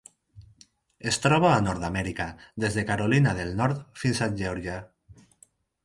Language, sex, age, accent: Catalan, male, 19-29, valencià